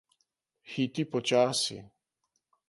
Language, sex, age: Slovenian, male, 60-69